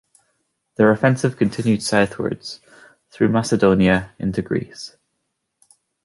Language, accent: English, Scottish English